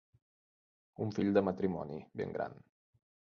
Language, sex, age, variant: Catalan, male, 30-39, Central